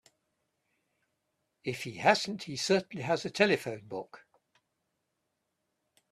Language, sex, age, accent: English, male, 70-79, England English